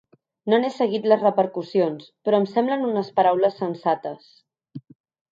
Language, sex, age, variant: Catalan, female, 30-39, Central